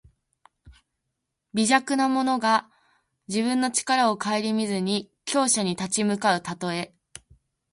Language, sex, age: Japanese, female, 19-29